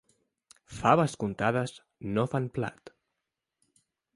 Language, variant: Catalan, Central